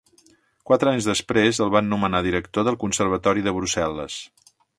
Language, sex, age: Catalan, male, 50-59